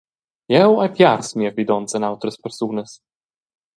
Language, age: Romansh, 19-29